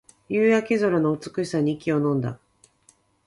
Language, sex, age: Japanese, female, 40-49